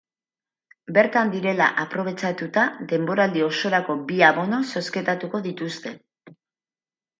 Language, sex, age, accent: Basque, female, 40-49, Mendebalekoa (Araba, Bizkaia, Gipuzkoako mendebaleko herri batzuk)